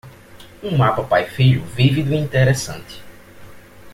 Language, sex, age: Portuguese, male, 19-29